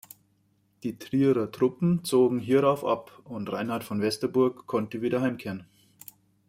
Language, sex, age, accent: German, male, 30-39, Deutschland Deutsch